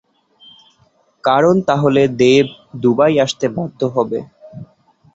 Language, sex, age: Bengali, male, 19-29